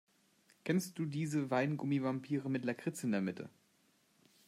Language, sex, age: German, male, 19-29